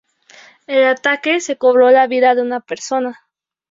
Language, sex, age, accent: Spanish, female, 19-29, México